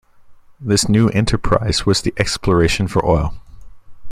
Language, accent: English, United States English